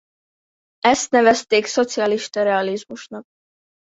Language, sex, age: Hungarian, female, under 19